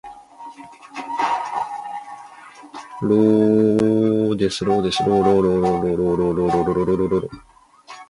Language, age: Chinese, 19-29